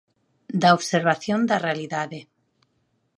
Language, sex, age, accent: Galician, female, 30-39, Normativo (estándar)